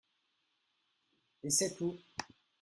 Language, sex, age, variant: French, male, 40-49, Français de métropole